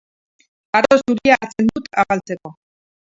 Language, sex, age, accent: Basque, female, 40-49, Erdialdekoa edo Nafarra (Gipuzkoa, Nafarroa)